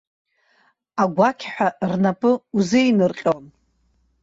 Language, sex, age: Abkhazian, female, 50-59